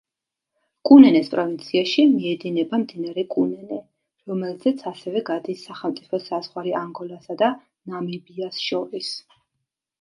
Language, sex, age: Georgian, female, 30-39